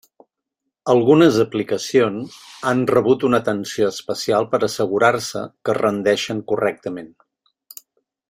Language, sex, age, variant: Catalan, male, 50-59, Central